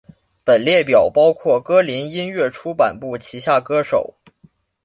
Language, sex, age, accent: Chinese, male, 19-29, 出生地：黑龙江省